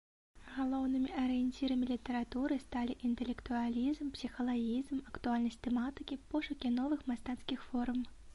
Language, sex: Belarusian, female